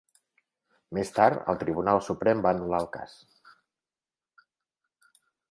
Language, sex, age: Catalan, male, 40-49